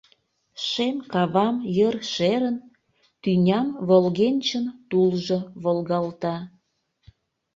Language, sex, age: Mari, female, 40-49